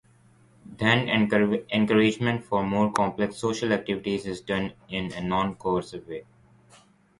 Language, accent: English, India and South Asia (India, Pakistan, Sri Lanka)